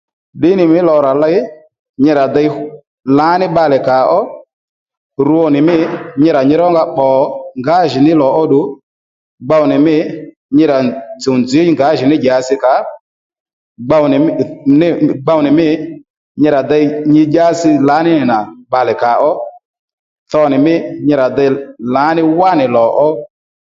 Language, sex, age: Lendu, male, 30-39